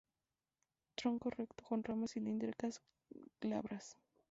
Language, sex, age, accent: Spanish, female, 19-29, México